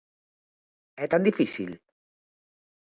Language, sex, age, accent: Galician, female, 50-59, Atlántico (seseo e gheada)